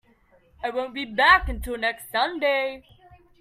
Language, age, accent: English, under 19, Australian English